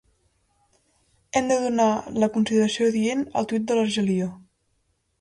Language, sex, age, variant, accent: Catalan, female, 19-29, Central, central